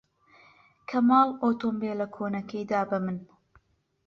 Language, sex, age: Central Kurdish, female, 19-29